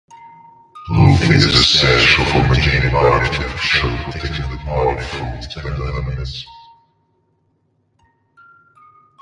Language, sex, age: English, male, 40-49